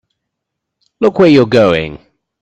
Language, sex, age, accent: English, male, 30-39, England English